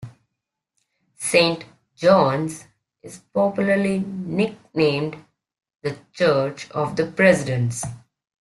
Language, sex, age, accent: English, male, under 19, England English